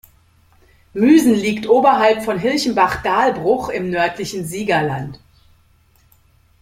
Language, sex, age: German, female, 50-59